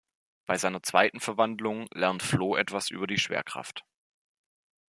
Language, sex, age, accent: German, male, 19-29, Deutschland Deutsch